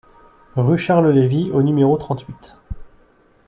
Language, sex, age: French, male, 30-39